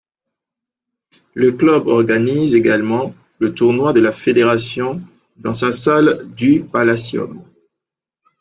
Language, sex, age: French, male, 40-49